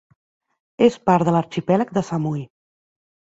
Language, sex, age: Catalan, female, 40-49